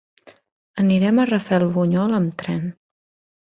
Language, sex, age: Catalan, female, 19-29